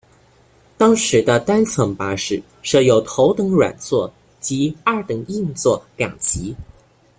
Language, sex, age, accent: Chinese, male, under 19, 出生地：江西省